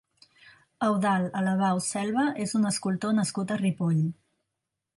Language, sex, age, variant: Catalan, female, 40-49, Central